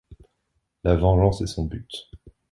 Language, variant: French, Français de métropole